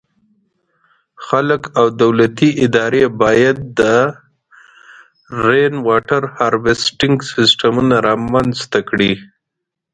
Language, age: Pashto, 30-39